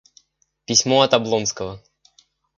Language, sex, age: Russian, male, 19-29